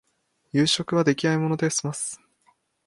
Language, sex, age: Japanese, male, 19-29